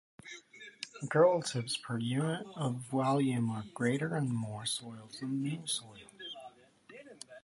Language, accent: English, Turkish